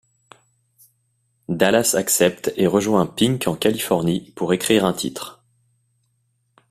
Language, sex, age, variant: French, male, 40-49, Français de métropole